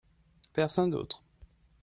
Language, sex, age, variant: French, male, 30-39, Français de métropole